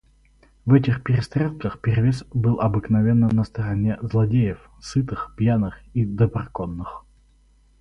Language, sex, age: Russian, male, 19-29